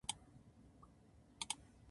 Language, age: Japanese, 19-29